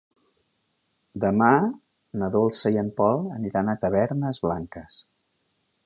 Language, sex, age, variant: Catalan, male, 50-59, Central